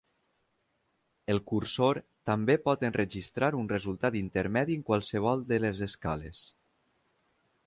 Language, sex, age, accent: Catalan, male, 19-29, valencià; valencià meridional